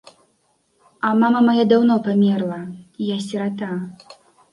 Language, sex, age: Belarusian, female, 19-29